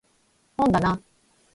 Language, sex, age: Japanese, female, 40-49